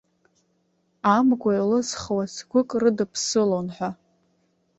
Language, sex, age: Abkhazian, female, under 19